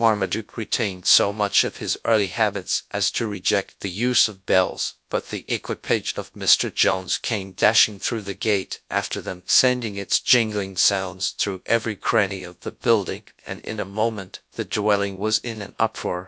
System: TTS, GradTTS